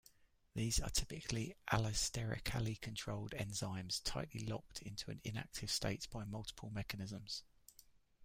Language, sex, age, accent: English, male, 50-59, England English